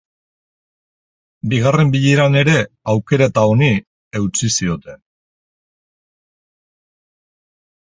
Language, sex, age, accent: Basque, male, 50-59, Mendebalekoa (Araba, Bizkaia, Gipuzkoako mendebaleko herri batzuk)